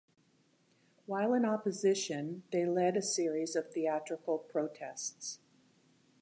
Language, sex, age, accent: English, female, 60-69, United States English